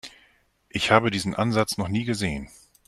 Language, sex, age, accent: German, male, 50-59, Deutschland Deutsch